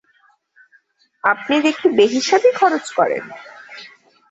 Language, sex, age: Bengali, female, 19-29